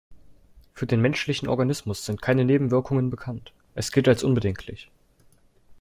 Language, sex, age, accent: German, male, under 19, Deutschland Deutsch